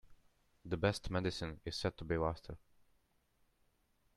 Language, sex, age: English, male, under 19